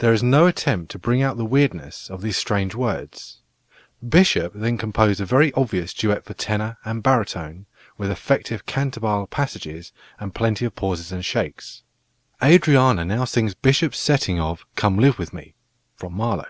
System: none